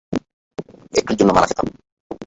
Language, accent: Bengali, শুদ্ধ; চলিত